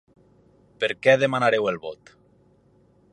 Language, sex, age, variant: Catalan, male, 30-39, Nord-Occidental